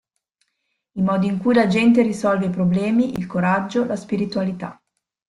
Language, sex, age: Italian, female, 40-49